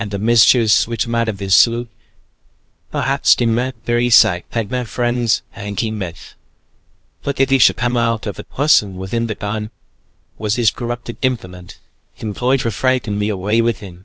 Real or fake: fake